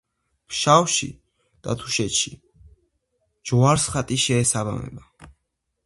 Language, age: Georgian, under 19